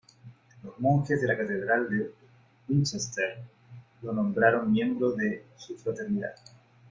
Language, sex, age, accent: Spanish, male, 40-49, España: Norte peninsular (Asturias, Castilla y León, Cantabria, País Vasco, Navarra, Aragón, La Rioja, Guadalajara, Cuenca)